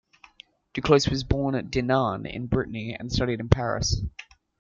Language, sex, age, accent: English, male, under 19, Australian English